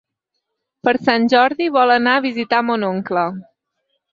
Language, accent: Catalan, nord-oriental